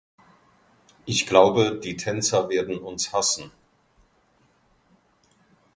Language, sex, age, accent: German, male, 50-59, Deutschland Deutsch